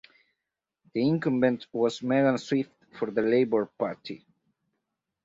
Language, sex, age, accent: English, male, 19-29, United States English